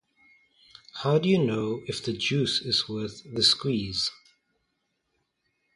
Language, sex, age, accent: English, male, 30-39, Southern African (South Africa, Zimbabwe, Namibia)